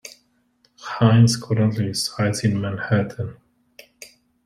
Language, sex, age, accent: English, male, 30-39, United States English